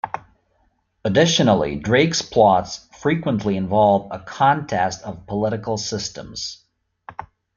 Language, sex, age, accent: English, male, 40-49, United States English